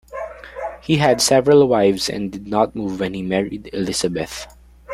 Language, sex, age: English, male, 19-29